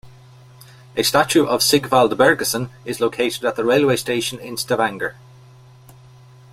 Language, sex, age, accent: English, male, 50-59, Irish English